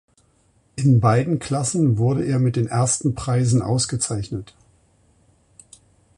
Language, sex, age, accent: German, male, 60-69, Deutschland Deutsch